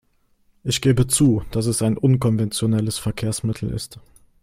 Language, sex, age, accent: German, male, 19-29, Deutschland Deutsch